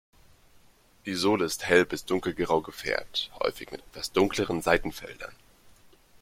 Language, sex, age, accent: German, male, 19-29, Deutschland Deutsch